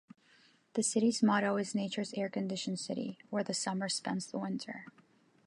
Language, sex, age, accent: English, female, 19-29, United States English